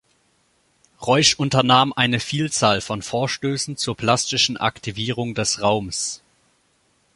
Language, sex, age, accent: German, male, 19-29, Deutschland Deutsch